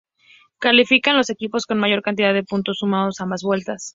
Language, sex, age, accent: Spanish, female, under 19, México